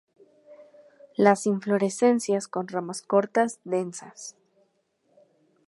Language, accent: Spanish, México